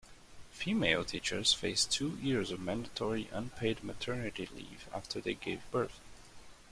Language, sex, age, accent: English, male, 19-29, United States English